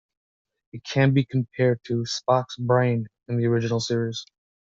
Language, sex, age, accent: English, male, 19-29, United States English